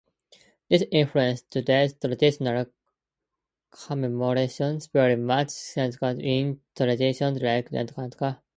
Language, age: English, under 19